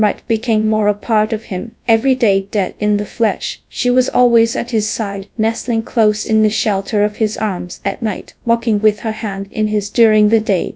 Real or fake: fake